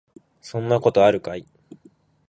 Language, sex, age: Japanese, male, 19-29